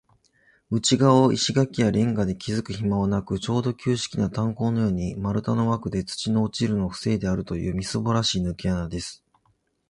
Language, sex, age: Japanese, male, 40-49